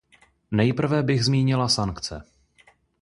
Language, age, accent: Czech, 19-29, pražský